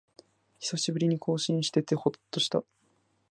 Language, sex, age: Japanese, female, 90+